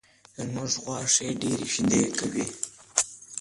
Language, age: Pashto, under 19